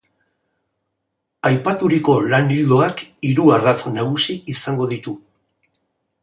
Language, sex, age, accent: Basque, male, 60-69, Mendebalekoa (Araba, Bizkaia, Gipuzkoako mendebaleko herri batzuk)